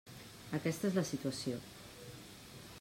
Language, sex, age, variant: Catalan, female, 40-49, Central